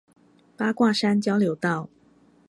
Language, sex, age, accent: Chinese, female, 40-49, 出生地：臺北市